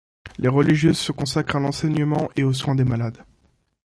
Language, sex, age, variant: French, male, under 19, Français de métropole